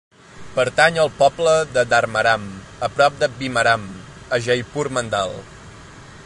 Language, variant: Catalan, Central